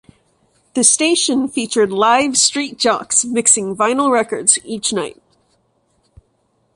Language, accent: English, Filipino